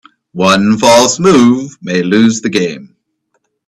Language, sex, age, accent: English, male, 40-49, United States English